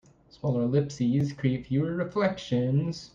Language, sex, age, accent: English, male, 19-29, United States English